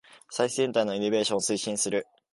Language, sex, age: Japanese, male, 19-29